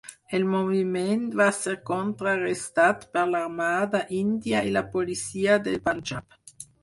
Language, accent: Catalan, aprenent (recent, des d'altres llengües)